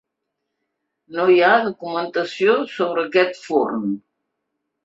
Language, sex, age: Catalan, female, 70-79